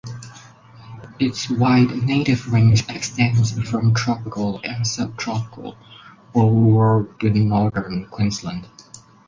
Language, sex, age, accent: English, male, under 19, United States English